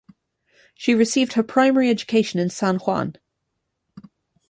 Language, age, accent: English, 30-39, England English